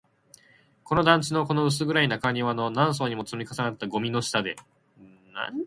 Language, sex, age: Japanese, male, 19-29